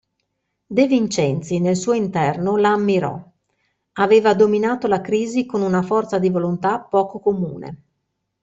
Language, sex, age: Italian, female, 40-49